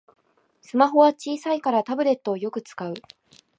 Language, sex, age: Japanese, female, 19-29